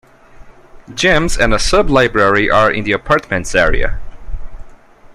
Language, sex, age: English, male, 30-39